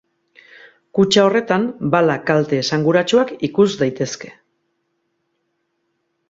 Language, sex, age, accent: Basque, female, 40-49, Mendebalekoa (Araba, Bizkaia, Gipuzkoako mendebaleko herri batzuk)